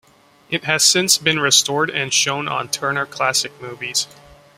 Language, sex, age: English, male, 19-29